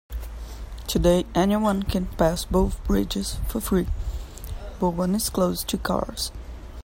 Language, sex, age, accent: English, male, 19-29, United States English